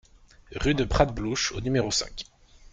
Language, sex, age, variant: French, male, 30-39, Français de métropole